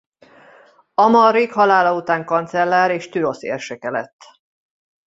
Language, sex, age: Hungarian, female, 40-49